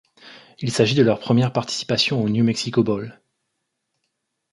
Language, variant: French, Français de métropole